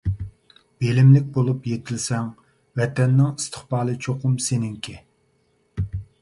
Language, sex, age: Uyghur, male, 40-49